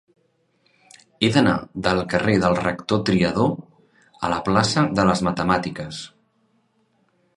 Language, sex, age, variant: Catalan, male, 40-49, Central